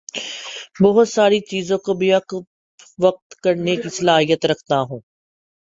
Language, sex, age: Urdu, male, 19-29